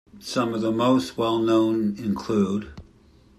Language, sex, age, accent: English, male, 60-69, United States English